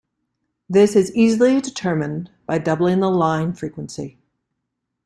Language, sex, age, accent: English, female, 50-59, United States English